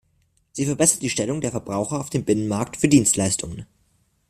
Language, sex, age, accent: German, male, under 19, Deutschland Deutsch